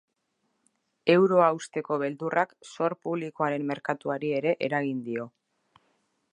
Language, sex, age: Basque, female, 30-39